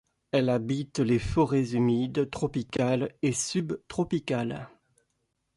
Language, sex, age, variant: French, male, 50-59, Français de métropole